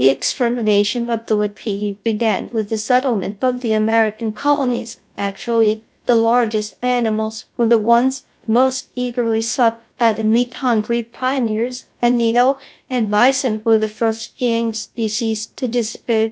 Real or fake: fake